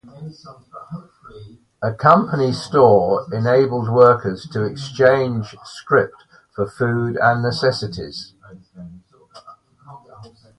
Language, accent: English, England English